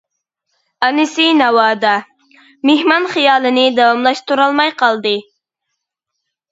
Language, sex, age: Uyghur, female, under 19